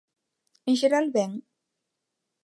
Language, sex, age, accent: Galician, female, 19-29, Neofalante